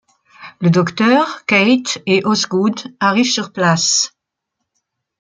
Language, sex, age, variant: French, female, 70-79, Français de métropole